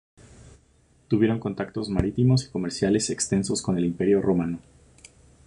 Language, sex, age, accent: Spanish, male, 30-39, México